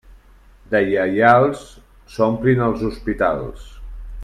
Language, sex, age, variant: Catalan, male, 40-49, Central